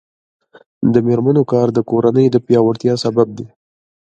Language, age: Pashto, 19-29